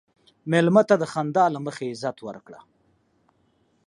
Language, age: Pashto, 30-39